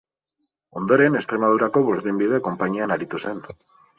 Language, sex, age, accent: Basque, male, 30-39, Mendebalekoa (Araba, Bizkaia, Gipuzkoako mendebaleko herri batzuk)